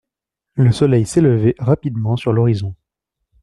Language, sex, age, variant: French, male, 19-29, Français de métropole